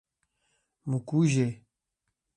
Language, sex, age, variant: Portuguese, male, 50-59, Portuguese (Portugal)